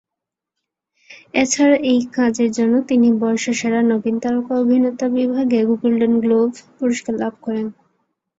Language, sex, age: Bengali, female, 19-29